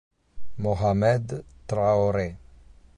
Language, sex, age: Italian, male, 40-49